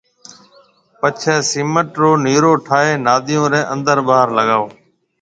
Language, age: Marwari (Pakistan), 40-49